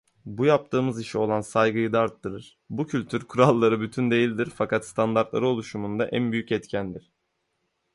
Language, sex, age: English, male, 19-29